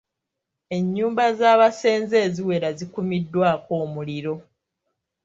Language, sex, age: Ganda, female, 19-29